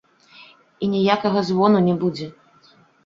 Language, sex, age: Belarusian, female, 30-39